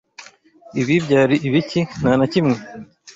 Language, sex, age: Kinyarwanda, male, 19-29